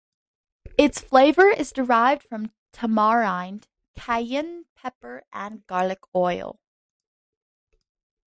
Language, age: English, 19-29